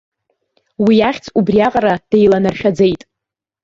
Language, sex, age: Abkhazian, female, under 19